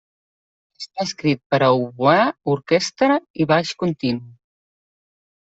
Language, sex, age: Catalan, female, 40-49